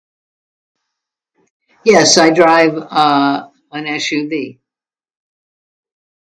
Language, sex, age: English, female, 70-79